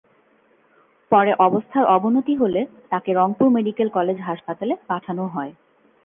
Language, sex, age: Bengali, female, 19-29